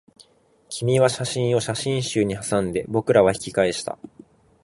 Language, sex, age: Japanese, male, 19-29